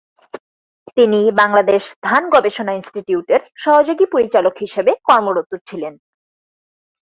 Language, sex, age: Bengali, female, 19-29